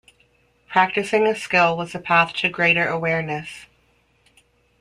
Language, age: English, 30-39